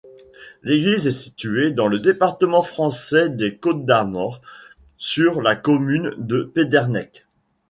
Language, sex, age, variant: French, male, 40-49, Français de métropole